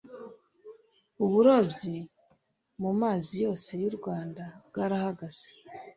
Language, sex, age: Kinyarwanda, female, 30-39